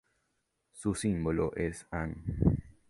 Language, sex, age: Spanish, male, under 19